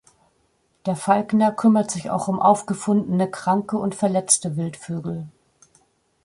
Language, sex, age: German, female, 50-59